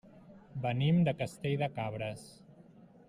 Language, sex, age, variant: Catalan, male, 30-39, Central